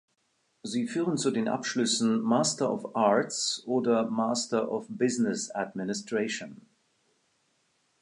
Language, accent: German, Schweizerdeutsch